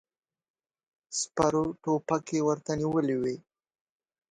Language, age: Pashto, under 19